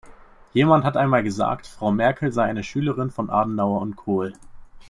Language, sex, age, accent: German, male, under 19, Deutschland Deutsch